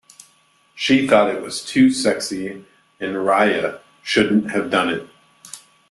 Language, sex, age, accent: English, male, 30-39, United States English